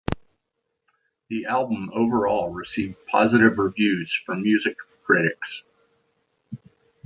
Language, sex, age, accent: English, male, 50-59, United States English